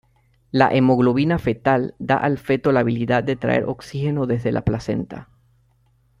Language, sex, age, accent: Spanish, male, 30-39, América central